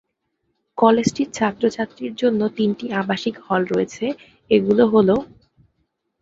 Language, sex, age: Bengali, female, 19-29